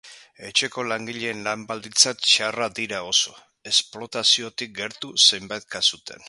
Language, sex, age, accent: Basque, male, 50-59, Mendebalekoa (Araba, Bizkaia, Gipuzkoako mendebaleko herri batzuk)